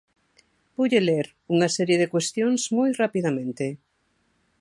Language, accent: Galician, Normativo (estándar)